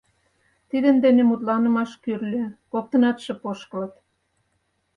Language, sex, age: Mari, female, 60-69